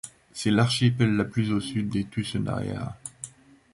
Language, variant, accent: French, Français d'Europe, Français d’Allemagne